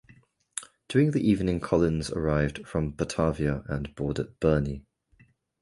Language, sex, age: English, male, 30-39